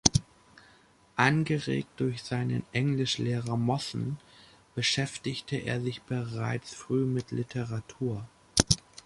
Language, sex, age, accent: German, male, 19-29, Deutschland Deutsch